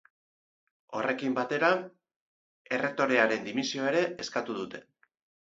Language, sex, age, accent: Basque, male, 50-59, Erdialdekoa edo Nafarra (Gipuzkoa, Nafarroa)